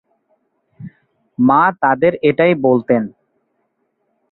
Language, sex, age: Bengali, male, 19-29